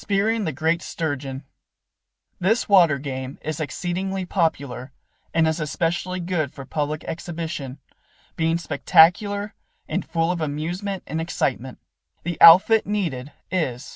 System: none